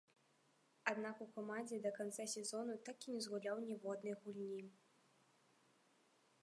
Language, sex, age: Belarusian, female, 19-29